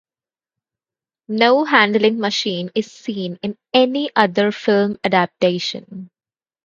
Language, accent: English, India and South Asia (India, Pakistan, Sri Lanka)